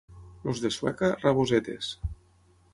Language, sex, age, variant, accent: Catalan, male, 40-49, Tortosí, nord-occidental; Tortosí